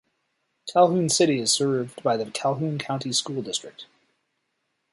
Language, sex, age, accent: English, male, 30-39, Canadian English